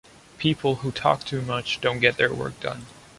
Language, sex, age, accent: English, male, 19-29, Canadian English